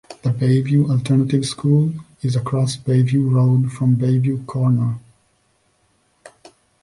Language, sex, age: English, male, 30-39